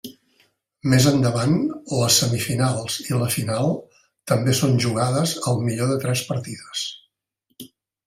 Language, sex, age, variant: Catalan, male, 60-69, Central